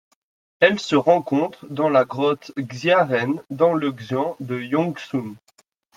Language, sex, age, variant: French, male, 19-29, Français de métropole